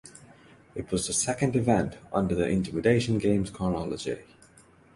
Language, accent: English, England English; India and South Asia (India, Pakistan, Sri Lanka)